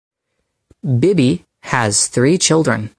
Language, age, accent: English, 19-29, Canadian English